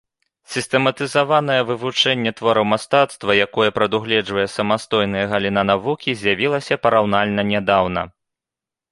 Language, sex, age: Belarusian, male, 30-39